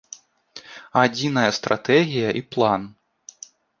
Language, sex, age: Belarusian, male, 30-39